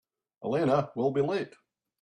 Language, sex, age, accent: English, male, 50-59, Scottish English